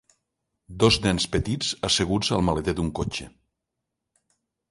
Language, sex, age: Catalan, male, 60-69